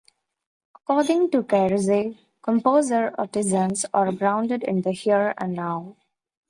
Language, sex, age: English, female, 19-29